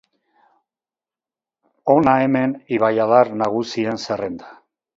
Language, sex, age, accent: Basque, male, 60-69, Mendebalekoa (Araba, Bizkaia, Gipuzkoako mendebaleko herri batzuk)